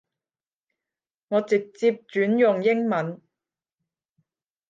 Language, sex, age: Cantonese, female, 30-39